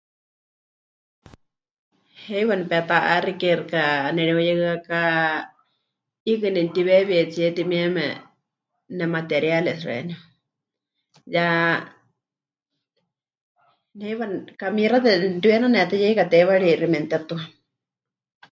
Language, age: Huichol, 30-39